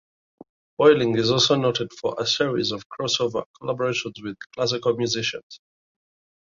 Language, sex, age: English, male, 19-29